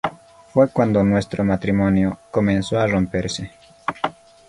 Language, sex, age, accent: Spanish, male, 30-39, Andino-Pacífico: Colombia, Perú, Ecuador, oeste de Bolivia y Venezuela andina